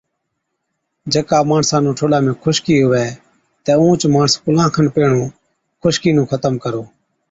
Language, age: Od, 30-39